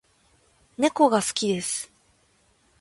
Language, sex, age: Japanese, female, under 19